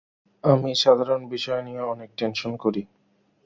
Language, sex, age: Bengali, male, 19-29